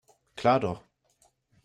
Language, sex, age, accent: German, male, 19-29, Deutschland Deutsch